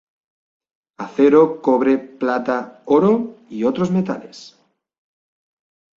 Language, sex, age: Spanish, male, 40-49